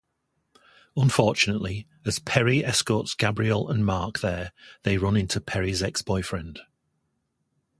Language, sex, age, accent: English, male, 60-69, England English